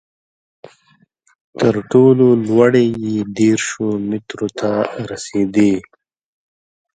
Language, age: Pashto, 19-29